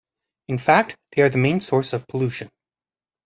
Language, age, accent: English, 30-39, Canadian English